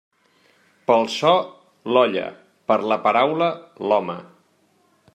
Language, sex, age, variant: Catalan, male, 40-49, Central